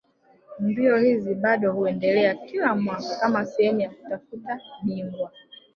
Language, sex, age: Swahili, female, 19-29